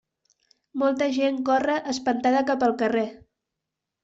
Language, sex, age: Catalan, female, 30-39